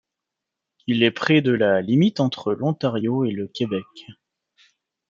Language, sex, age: French, male, 30-39